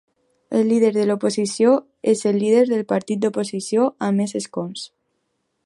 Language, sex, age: Catalan, female, under 19